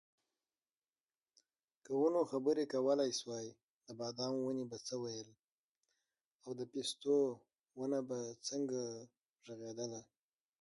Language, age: Pashto, under 19